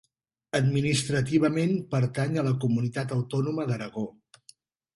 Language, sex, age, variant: Catalan, male, 40-49, Central